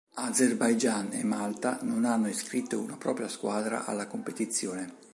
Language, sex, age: Italian, male, 50-59